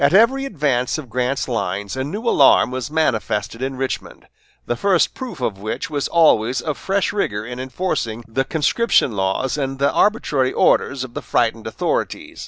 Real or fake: real